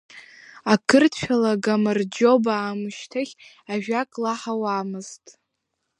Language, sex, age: Abkhazian, female, under 19